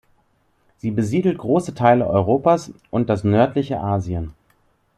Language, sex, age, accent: German, male, 30-39, Deutschland Deutsch